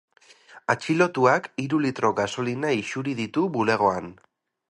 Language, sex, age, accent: Basque, male, 30-39, Erdialdekoa edo Nafarra (Gipuzkoa, Nafarroa)